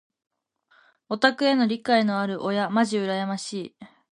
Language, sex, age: Japanese, female, under 19